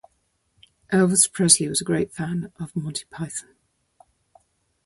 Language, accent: English, England English